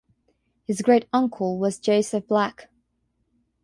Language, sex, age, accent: English, female, 19-29, England English; Canadian English